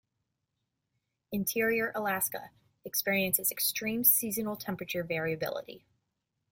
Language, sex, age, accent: English, female, 30-39, United States English